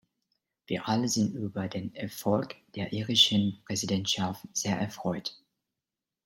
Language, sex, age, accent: German, male, 30-39, Deutschland Deutsch